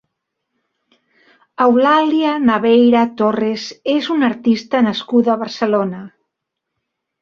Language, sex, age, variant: Catalan, female, 50-59, Central